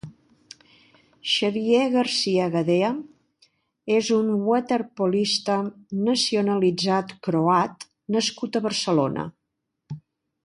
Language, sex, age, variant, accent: Catalan, female, 60-69, Balear, balear; central